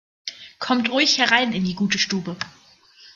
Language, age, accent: German, 19-29, Deutschland Deutsch